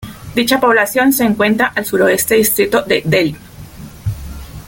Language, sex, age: Spanish, female, 30-39